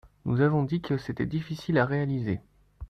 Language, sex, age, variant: French, male, 19-29, Français de métropole